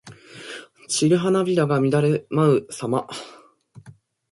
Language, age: Japanese, 19-29